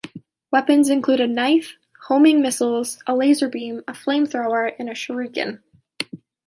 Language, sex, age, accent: English, female, 19-29, United States English